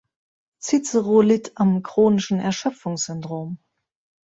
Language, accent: German, Deutschland Deutsch